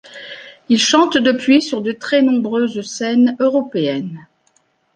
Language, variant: French, Français de métropole